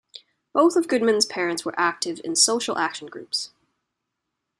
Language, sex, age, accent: English, female, 19-29, Canadian English